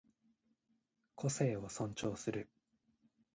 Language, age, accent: Japanese, 19-29, 標準語